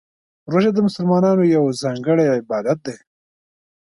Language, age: Pashto, 19-29